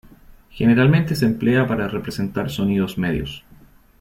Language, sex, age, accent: Spanish, male, 19-29, Chileno: Chile, Cuyo